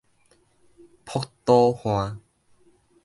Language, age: Min Nan Chinese, 19-29